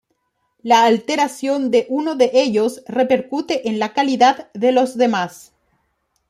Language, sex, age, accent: Spanish, female, 30-39, Rioplatense: Argentina, Uruguay, este de Bolivia, Paraguay